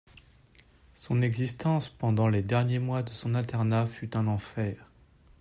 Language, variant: French, Français de métropole